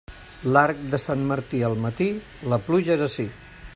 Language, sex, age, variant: Catalan, male, 60-69, Nord-Occidental